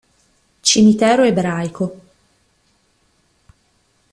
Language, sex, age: Italian, female, 19-29